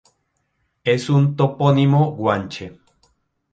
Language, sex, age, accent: Spanish, male, 40-49, Andino-Pacífico: Colombia, Perú, Ecuador, oeste de Bolivia y Venezuela andina